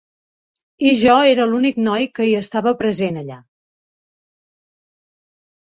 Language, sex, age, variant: Catalan, female, 40-49, Central